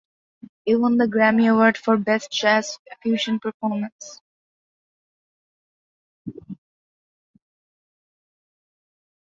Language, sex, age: English, female, 19-29